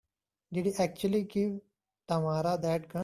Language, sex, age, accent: English, male, 19-29, India and South Asia (India, Pakistan, Sri Lanka)